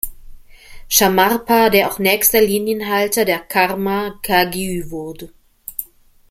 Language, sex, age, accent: German, female, 50-59, Deutschland Deutsch